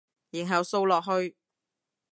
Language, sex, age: Cantonese, female, 30-39